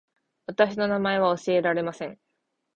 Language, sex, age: Japanese, female, 19-29